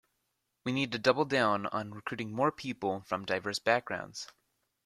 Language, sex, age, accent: English, male, under 19, United States English